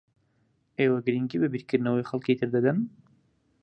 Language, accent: Central Kurdish, سۆرانی